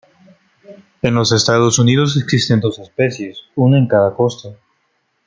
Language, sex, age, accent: Spanish, male, 19-29, América central